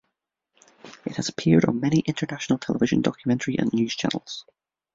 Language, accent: English, Irish English